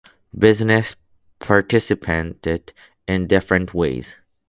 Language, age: English, 19-29